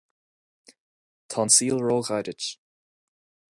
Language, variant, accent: Irish, Gaeilge Chonnacht, Cainteoir líofa, ní ó dhúchas